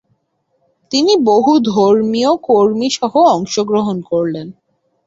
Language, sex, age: Bengali, female, 19-29